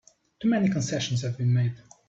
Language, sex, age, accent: English, male, 19-29, United States English